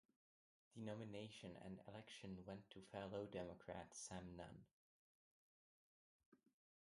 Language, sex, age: English, male, 19-29